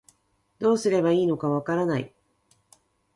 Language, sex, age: Japanese, female, 40-49